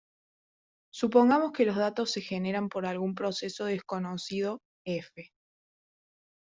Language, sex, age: Spanish, female, 19-29